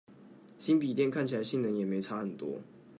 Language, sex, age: Chinese, male, 19-29